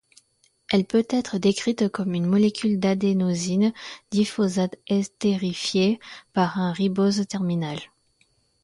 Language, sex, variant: French, female, Français de métropole